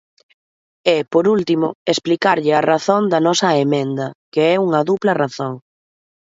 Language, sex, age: Galician, female, 30-39